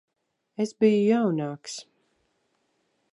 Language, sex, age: Latvian, female, 40-49